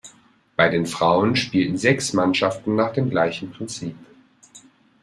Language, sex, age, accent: German, male, 19-29, Deutschland Deutsch